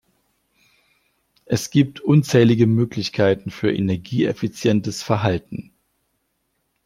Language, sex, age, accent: German, male, 40-49, Deutschland Deutsch